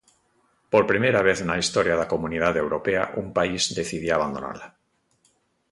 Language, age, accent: Galician, 50-59, Atlántico (seseo e gheada)